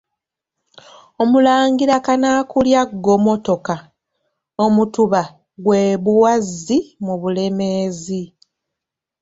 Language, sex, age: Ganda, female, 19-29